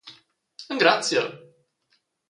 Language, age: Romansh, 19-29